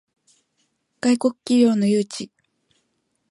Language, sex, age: Japanese, female, 19-29